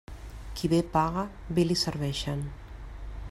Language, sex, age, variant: Catalan, female, 50-59, Central